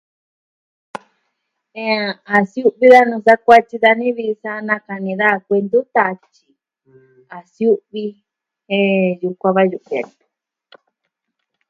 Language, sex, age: Southwestern Tlaxiaco Mixtec, female, 60-69